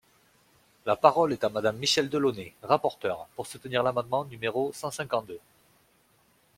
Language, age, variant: French, 30-39, Français de métropole